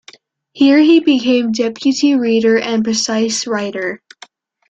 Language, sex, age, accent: English, female, under 19, United States English